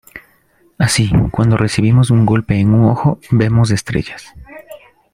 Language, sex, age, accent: Spanish, male, 30-39, Andino-Pacífico: Colombia, Perú, Ecuador, oeste de Bolivia y Venezuela andina